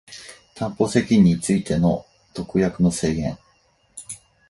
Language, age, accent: Japanese, 50-59, 標準語